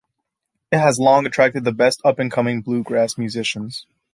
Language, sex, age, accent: English, male, 19-29, United States English